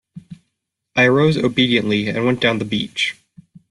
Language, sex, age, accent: English, male, 19-29, United States English